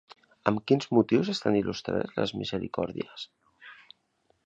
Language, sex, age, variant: Catalan, male, 40-49, Central